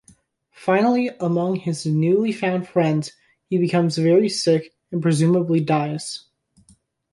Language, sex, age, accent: English, male, under 19, United States English